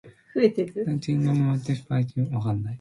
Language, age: Luo (Kenya and Tanzania), under 19